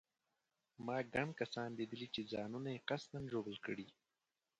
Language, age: Pashto, 19-29